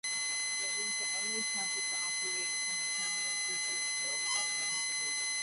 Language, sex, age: English, female, under 19